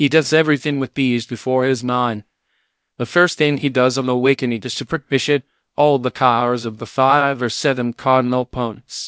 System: TTS, VITS